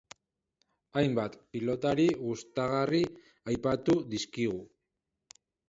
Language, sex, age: Basque, female, 40-49